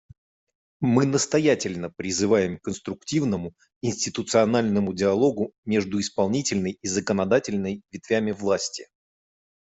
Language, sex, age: Russian, male, 40-49